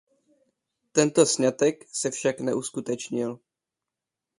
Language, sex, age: Czech, male, 19-29